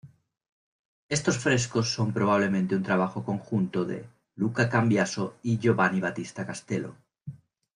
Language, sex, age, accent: Spanish, male, 30-39, España: Centro-Sur peninsular (Madrid, Toledo, Castilla-La Mancha)